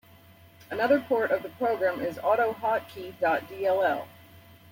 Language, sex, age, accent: English, female, 40-49, United States English